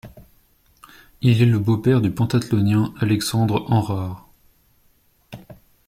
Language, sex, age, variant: French, male, 19-29, Français de métropole